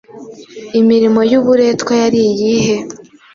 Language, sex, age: Kinyarwanda, female, 19-29